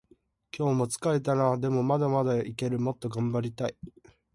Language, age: Japanese, under 19